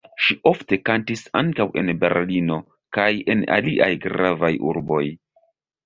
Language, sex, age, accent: Esperanto, male, 30-39, Internacia